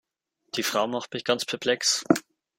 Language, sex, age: German, male, under 19